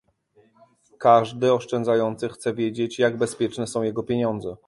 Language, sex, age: Polish, male, 40-49